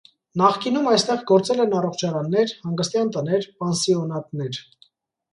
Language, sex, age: Armenian, male, 19-29